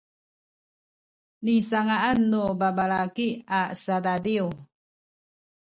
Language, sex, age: Sakizaya, female, 70-79